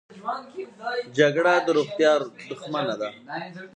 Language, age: Pashto, 19-29